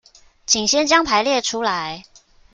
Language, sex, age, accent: Chinese, female, 19-29, 出生地：新北市